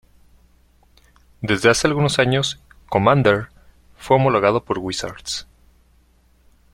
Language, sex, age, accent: Spanish, male, 19-29, México